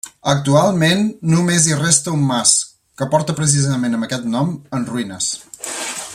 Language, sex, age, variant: Catalan, male, 50-59, Central